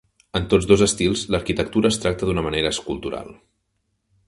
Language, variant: Catalan, Central